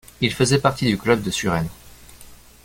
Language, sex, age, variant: French, male, 19-29, Français de métropole